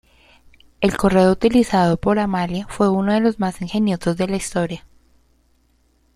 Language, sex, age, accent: Spanish, female, 19-29, Andino-Pacífico: Colombia, Perú, Ecuador, oeste de Bolivia y Venezuela andina